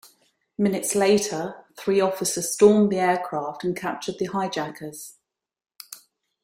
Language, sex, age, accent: English, female, 40-49, England English